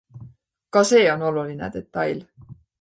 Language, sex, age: Estonian, female, 30-39